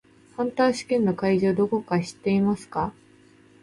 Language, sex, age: Japanese, female, 30-39